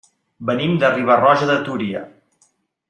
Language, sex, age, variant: Catalan, male, 50-59, Central